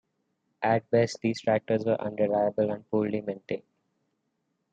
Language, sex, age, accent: English, male, 19-29, India and South Asia (India, Pakistan, Sri Lanka)